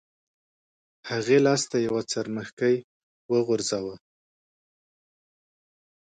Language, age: Pashto, 19-29